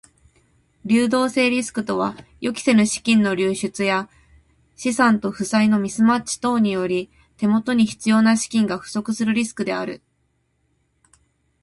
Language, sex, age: Japanese, female, 30-39